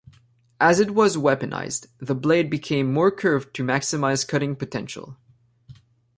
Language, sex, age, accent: English, male, 19-29, Canadian English